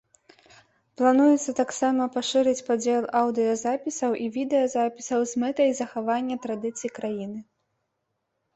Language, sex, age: Belarusian, female, 19-29